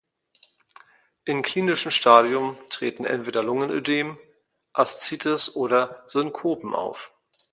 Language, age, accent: German, 50-59, Deutschland Deutsch